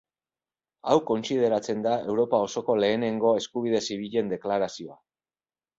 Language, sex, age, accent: Basque, male, 30-39, Mendebalekoa (Araba, Bizkaia, Gipuzkoako mendebaleko herri batzuk)